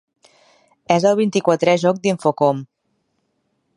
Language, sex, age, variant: Catalan, female, 30-39, Nord-Occidental